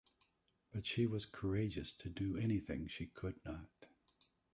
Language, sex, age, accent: English, male, 60-69, United States English